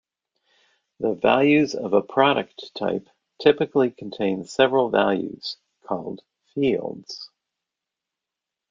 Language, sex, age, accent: English, male, 60-69, United States English